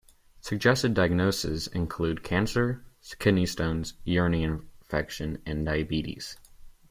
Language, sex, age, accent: English, male, 19-29, United States English